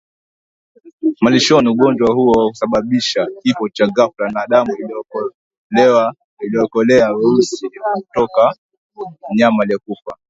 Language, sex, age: Swahili, male, 19-29